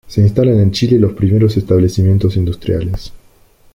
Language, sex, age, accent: Spanish, male, 30-39, Rioplatense: Argentina, Uruguay, este de Bolivia, Paraguay